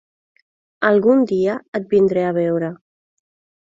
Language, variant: Catalan, Central